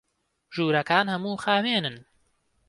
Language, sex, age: Central Kurdish, male, 19-29